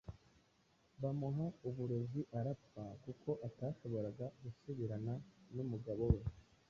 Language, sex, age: Kinyarwanda, male, 19-29